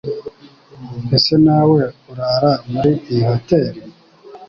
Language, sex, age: Kinyarwanda, male, 19-29